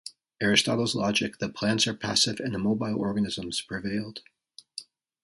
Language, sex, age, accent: English, male, 40-49, United States English